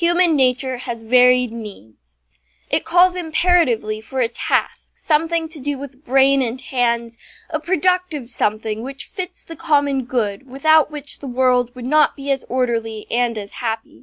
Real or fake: real